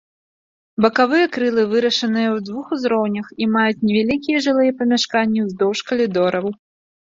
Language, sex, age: Belarusian, female, 19-29